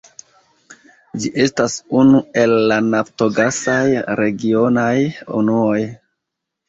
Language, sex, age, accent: Esperanto, male, 30-39, Internacia